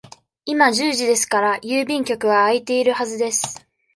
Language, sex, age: Japanese, female, 19-29